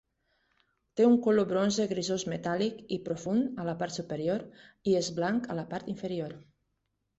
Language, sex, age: Catalan, female, 40-49